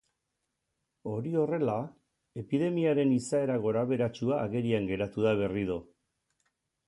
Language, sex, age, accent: Basque, male, 60-69, Mendebalekoa (Araba, Bizkaia, Gipuzkoako mendebaleko herri batzuk)